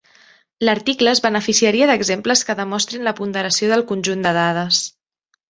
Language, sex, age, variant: Catalan, female, 19-29, Central